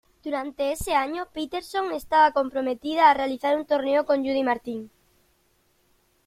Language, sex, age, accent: Spanish, female, under 19, España: Sur peninsular (Andalucia, Extremadura, Murcia)